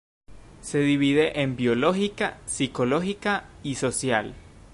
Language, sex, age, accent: Spanish, male, under 19, Andino-Pacífico: Colombia, Perú, Ecuador, oeste de Bolivia y Venezuela andina